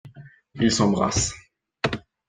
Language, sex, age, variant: French, male, 19-29, Français de métropole